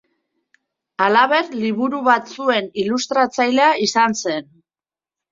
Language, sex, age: Basque, female, 40-49